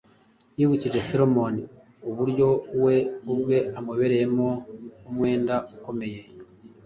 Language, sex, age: Kinyarwanda, male, 40-49